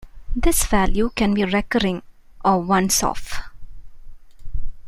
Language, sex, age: English, female, 30-39